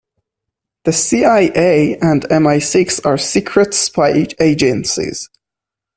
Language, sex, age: English, male, 19-29